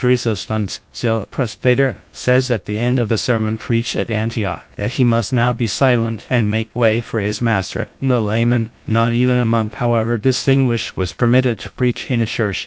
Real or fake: fake